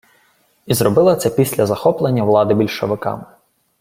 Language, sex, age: Ukrainian, male, 19-29